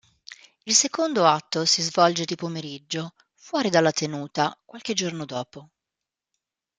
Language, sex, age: Italian, female, 40-49